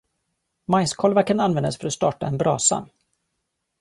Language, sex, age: Swedish, male, 40-49